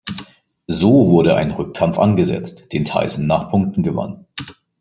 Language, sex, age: German, male, 19-29